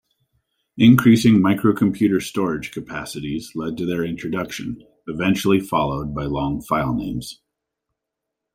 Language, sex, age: English, male, 40-49